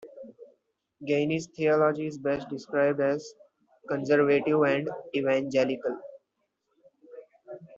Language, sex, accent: English, male, India and South Asia (India, Pakistan, Sri Lanka)